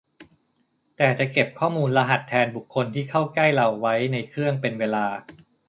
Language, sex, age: Thai, male, 30-39